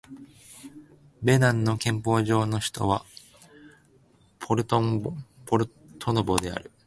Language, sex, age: Japanese, male, 19-29